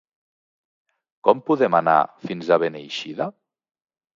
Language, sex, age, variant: Catalan, male, 40-49, Central